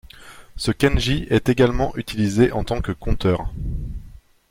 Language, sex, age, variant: French, male, 19-29, Français de métropole